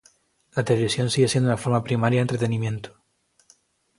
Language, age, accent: Spanish, 19-29, España: Islas Canarias